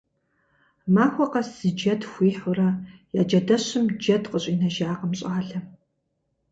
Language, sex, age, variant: Kabardian, female, 40-49, Адыгэбзэ (Къэбэрдей, Кирил, Урысей)